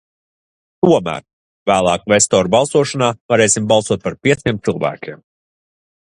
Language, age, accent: Latvian, 30-39, nav